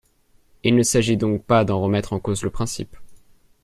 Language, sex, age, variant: French, male, 19-29, Français de métropole